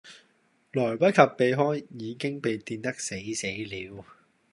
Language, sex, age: Cantonese, male, 19-29